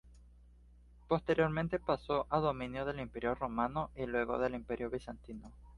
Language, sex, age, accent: Spanish, male, 19-29, Caribe: Cuba, Venezuela, Puerto Rico, República Dominicana, Panamá, Colombia caribeña, México caribeño, Costa del golfo de México